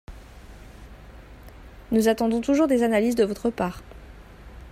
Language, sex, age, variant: French, female, 19-29, Français de métropole